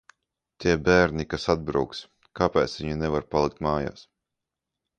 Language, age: Latvian, 19-29